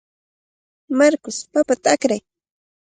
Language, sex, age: Cajatambo North Lima Quechua, female, 30-39